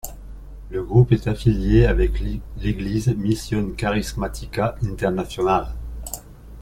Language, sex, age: French, male, 50-59